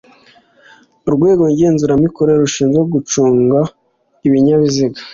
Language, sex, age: Kinyarwanda, male, 19-29